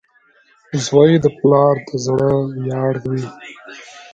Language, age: Pashto, 19-29